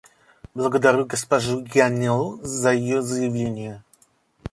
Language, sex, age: Russian, male, 19-29